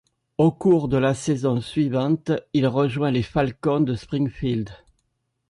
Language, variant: French, Français de métropole